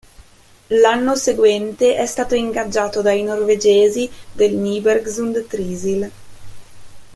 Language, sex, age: Italian, female, 19-29